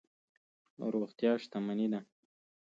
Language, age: Pashto, 30-39